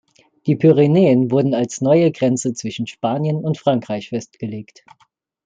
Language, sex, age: German, male, 19-29